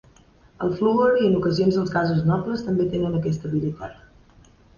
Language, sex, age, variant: Catalan, female, 19-29, Central